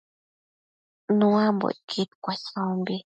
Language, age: Matsés, 30-39